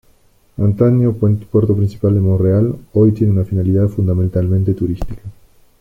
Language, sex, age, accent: Spanish, male, 30-39, Rioplatense: Argentina, Uruguay, este de Bolivia, Paraguay